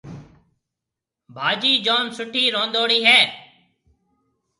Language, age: Marwari (Pakistan), 30-39